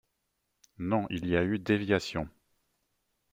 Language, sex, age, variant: French, male, 40-49, Français de métropole